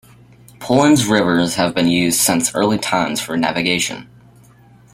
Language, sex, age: English, male, under 19